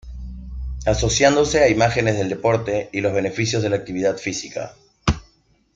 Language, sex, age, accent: Spanish, male, 30-39, Andino-Pacífico: Colombia, Perú, Ecuador, oeste de Bolivia y Venezuela andina